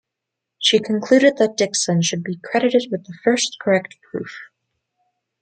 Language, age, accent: English, 19-29, United States English